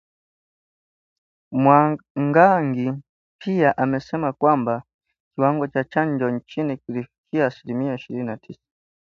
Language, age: Swahili, 19-29